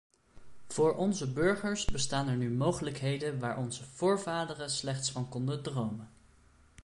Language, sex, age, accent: Dutch, male, 19-29, Nederlands Nederlands